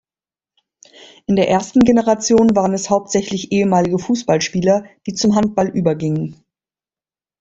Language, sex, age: German, female, 50-59